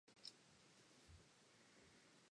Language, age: English, 19-29